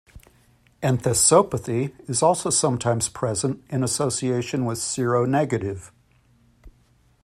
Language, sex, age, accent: English, male, 50-59, United States English